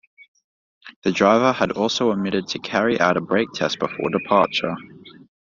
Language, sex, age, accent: English, male, 19-29, Australian English